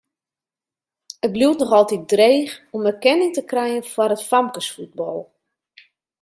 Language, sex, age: Western Frisian, female, 40-49